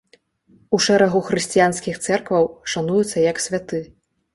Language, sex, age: Belarusian, female, 30-39